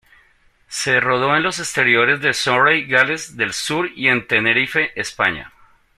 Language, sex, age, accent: Spanish, male, 40-49, Andino-Pacífico: Colombia, Perú, Ecuador, oeste de Bolivia y Venezuela andina